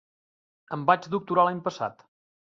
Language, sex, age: Catalan, male, 40-49